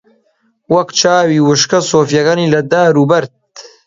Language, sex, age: Central Kurdish, male, 19-29